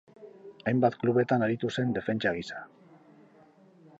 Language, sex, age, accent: Basque, male, 50-59, Mendebalekoa (Araba, Bizkaia, Gipuzkoako mendebaleko herri batzuk)